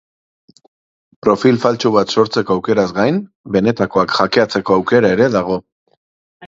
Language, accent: Basque, Erdialdekoa edo Nafarra (Gipuzkoa, Nafarroa)